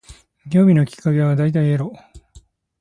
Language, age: Japanese, 50-59